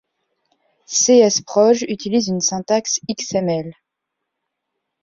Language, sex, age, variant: French, female, 19-29, Français de métropole